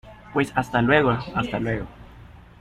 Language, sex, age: Spanish, male, 30-39